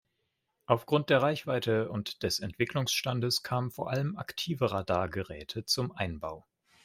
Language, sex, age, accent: German, male, 19-29, Deutschland Deutsch